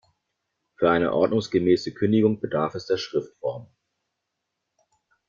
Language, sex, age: German, male, 40-49